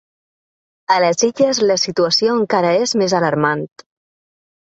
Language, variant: Catalan, Balear